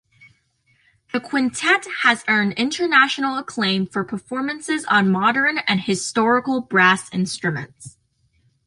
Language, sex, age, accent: English, female, under 19, United States English